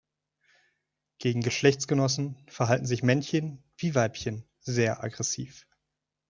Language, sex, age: German, male, 30-39